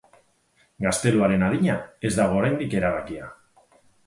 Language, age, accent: Basque, 40-49, Mendebalekoa (Araba, Bizkaia, Gipuzkoako mendebaleko herri batzuk)